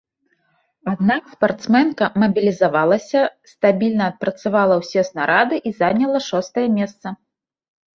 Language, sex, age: Belarusian, female, 30-39